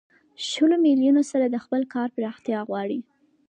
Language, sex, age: Pashto, female, under 19